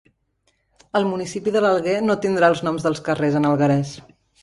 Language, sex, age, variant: Catalan, female, 40-49, Central